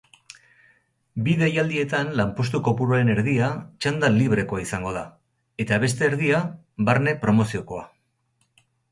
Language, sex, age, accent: Basque, male, 60-69, Erdialdekoa edo Nafarra (Gipuzkoa, Nafarroa)